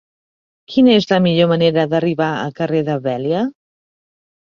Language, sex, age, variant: Catalan, female, 40-49, Central